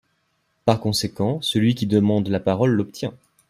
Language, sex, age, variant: French, male, 19-29, Français de métropole